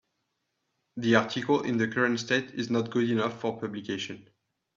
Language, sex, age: English, male, 19-29